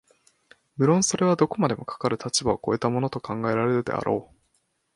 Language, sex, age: Japanese, male, 19-29